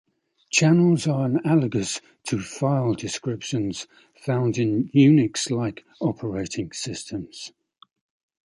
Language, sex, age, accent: English, male, 40-49, England English